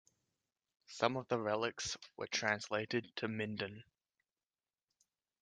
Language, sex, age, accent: English, male, 19-29, Australian English